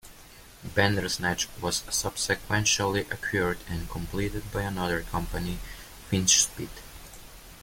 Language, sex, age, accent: English, male, 19-29, United States English